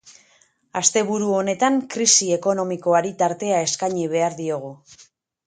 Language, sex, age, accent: Basque, female, 30-39, Mendebalekoa (Araba, Bizkaia, Gipuzkoako mendebaleko herri batzuk)